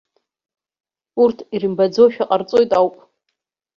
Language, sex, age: Abkhazian, female, 30-39